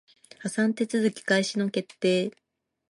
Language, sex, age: Japanese, female, 30-39